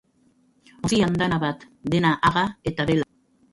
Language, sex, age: Basque, female, 50-59